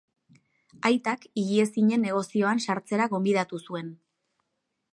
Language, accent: Basque, Mendebalekoa (Araba, Bizkaia, Gipuzkoako mendebaleko herri batzuk)